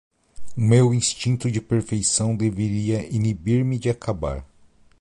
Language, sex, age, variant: Portuguese, male, 30-39, Portuguese (Brasil)